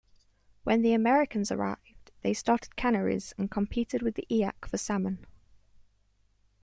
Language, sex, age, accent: English, female, 19-29, England English